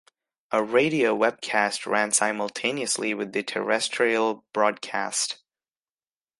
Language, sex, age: English, male, under 19